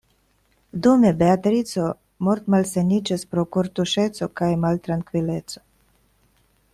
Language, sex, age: Esperanto, female, 30-39